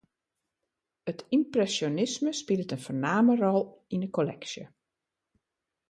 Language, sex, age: Western Frisian, female, 50-59